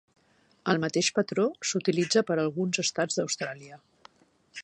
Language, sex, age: Catalan, female, 50-59